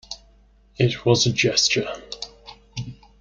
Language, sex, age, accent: English, male, 30-39, England English